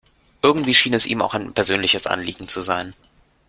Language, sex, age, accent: German, male, under 19, Deutschland Deutsch